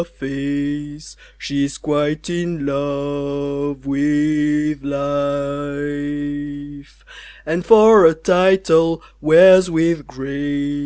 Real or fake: real